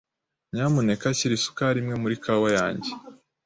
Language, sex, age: Kinyarwanda, male, 40-49